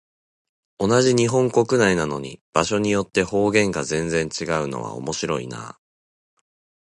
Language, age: Japanese, 19-29